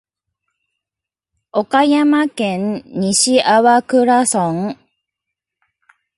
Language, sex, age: Japanese, female, 40-49